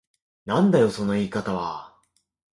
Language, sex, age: Japanese, male, 19-29